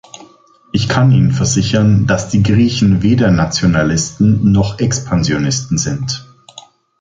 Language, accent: German, Deutschland Deutsch